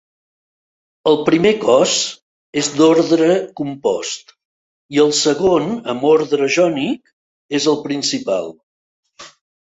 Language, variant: Catalan, Central